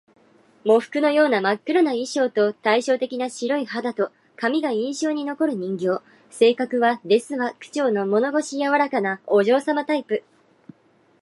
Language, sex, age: Japanese, female, 19-29